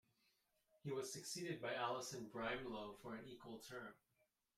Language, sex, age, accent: English, male, 30-39, United States English